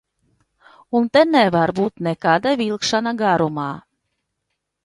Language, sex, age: Latvian, female, 40-49